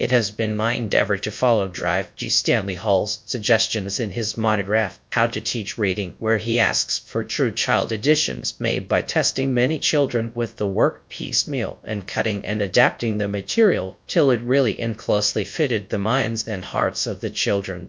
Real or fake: fake